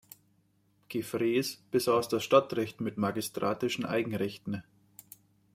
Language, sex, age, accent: German, male, 30-39, Deutschland Deutsch